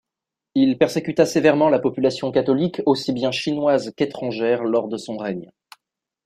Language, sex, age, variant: French, male, 19-29, Français de métropole